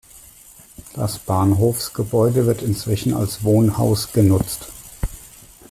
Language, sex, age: German, male, 40-49